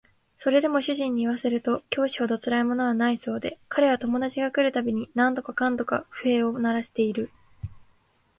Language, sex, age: Japanese, female, 19-29